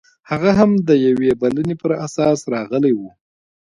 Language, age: Pashto, 30-39